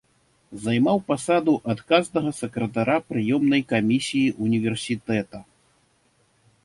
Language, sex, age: Belarusian, male, 50-59